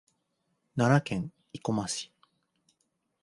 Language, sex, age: Japanese, male, 30-39